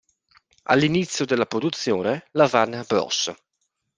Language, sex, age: Italian, male, 19-29